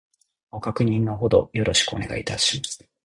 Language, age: Japanese, 30-39